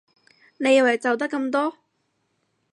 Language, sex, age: Cantonese, female, 19-29